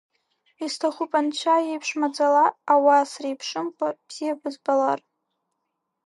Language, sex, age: Abkhazian, female, under 19